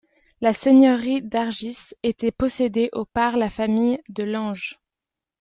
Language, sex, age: French, female, 19-29